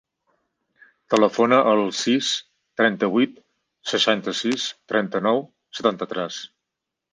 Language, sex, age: Catalan, male, 40-49